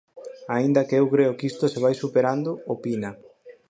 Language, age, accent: Galician, 30-39, Atlántico (seseo e gheada)